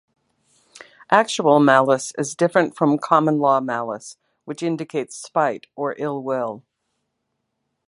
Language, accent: English, United States English